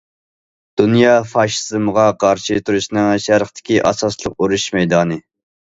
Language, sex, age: Uyghur, male, 30-39